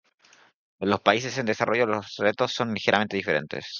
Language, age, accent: Spanish, 19-29, España: Centro-Sur peninsular (Madrid, Toledo, Castilla-La Mancha); España: Islas Canarias